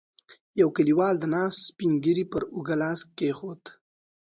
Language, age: Pashto, 19-29